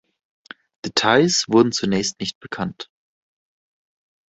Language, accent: German, Deutschland Deutsch